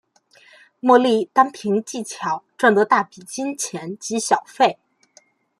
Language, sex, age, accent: Chinese, female, 19-29, 出生地：河北省